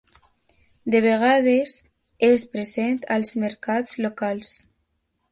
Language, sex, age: Catalan, female, under 19